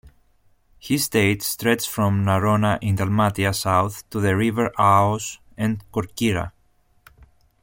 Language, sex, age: English, male, 30-39